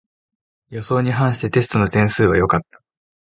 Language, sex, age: Japanese, male, 19-29